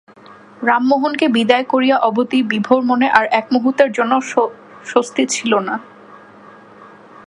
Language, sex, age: Bengali, female, 19-29